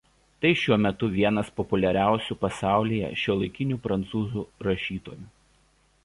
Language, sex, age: Lithuanian, male, 30-39